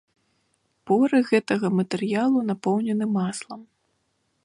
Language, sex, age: Belarusian, female, 19-29